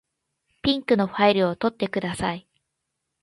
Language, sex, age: Japanese, female, 19-29